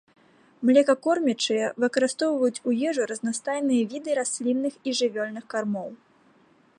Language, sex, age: Belarusian, female, 19-29